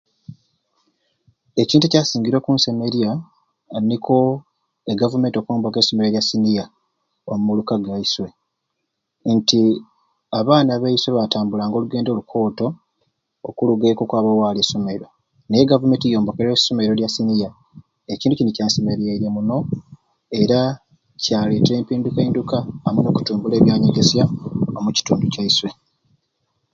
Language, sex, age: Ruuli, male, 30-39